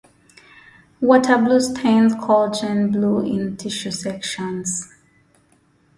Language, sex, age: English, female, 19-29